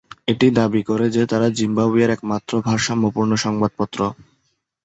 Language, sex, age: Bengali, male, 19-29